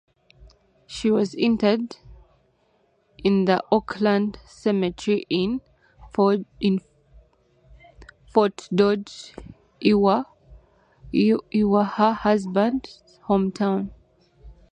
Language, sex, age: English, female, 30-39